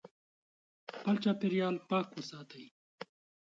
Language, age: Pashto, 19-29